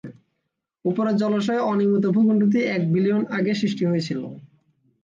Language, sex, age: Bengali, male, 19-29